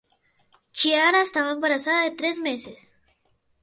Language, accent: Spanish, Andino-Pacífico: Colombia, Perú, Ecuador, oeste de Bolivia y Venezuela andina